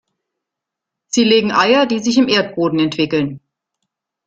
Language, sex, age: German, female, 50-59